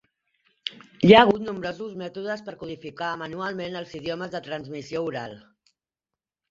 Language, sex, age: Catalan, female, 30-39